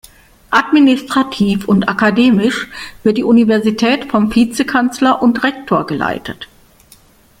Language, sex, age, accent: German, female, 50-59, Deutschland Deutsch